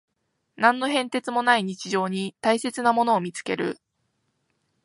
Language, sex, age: Japanese, female, 19-29